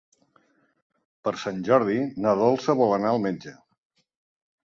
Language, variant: Catalan, Central